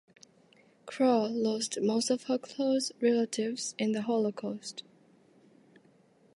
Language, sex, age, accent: English, female, 19-29, United States English